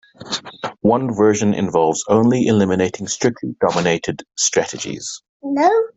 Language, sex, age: English, male, 40-49